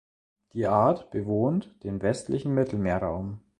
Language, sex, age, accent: German, male, under 19, Deutschland Deutsch